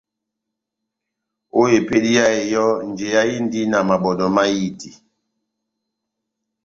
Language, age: Batanga, 60-69